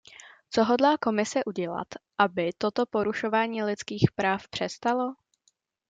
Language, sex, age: Czech, female, under 19